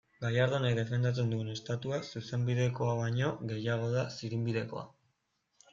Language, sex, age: Basque, male, 19-29